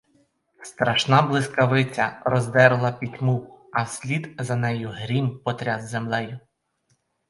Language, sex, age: Ukrainian, male, 30-39